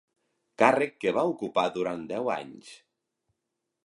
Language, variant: Catalan, Central